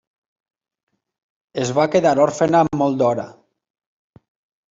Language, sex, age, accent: Catalan, male, 30-39, valencià